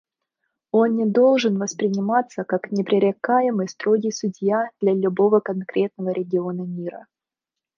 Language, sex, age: Russian, female, 19-29